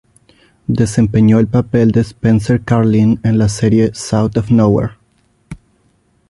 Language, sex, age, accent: Spanish, male, 19-29, México